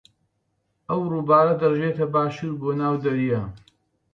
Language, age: Central Kurdish, 40-49